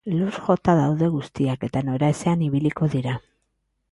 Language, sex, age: Basque, female, 40-49